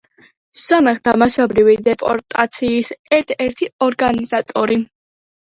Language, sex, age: Georgian, female, under 19